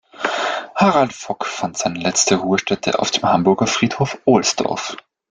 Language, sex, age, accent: German, male, 19-29, Österreichisches Deutsch